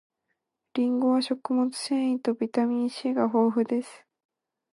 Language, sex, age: Japanese, female, 19-29